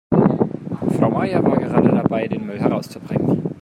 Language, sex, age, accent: German, male, 30-39, Deutschland Deutsch